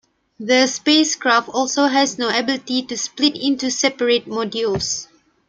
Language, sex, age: English, female, 19-29